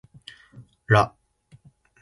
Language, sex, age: Japanese, male, under 19